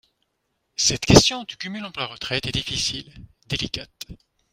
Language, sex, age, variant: French, male, 40-49, Français de métropole